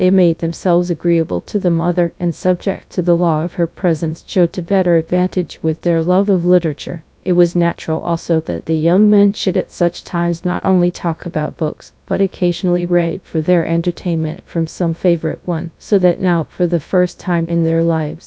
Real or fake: fake